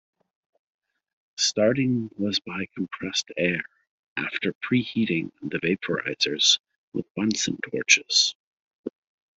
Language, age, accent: English, 30-39, Canadian English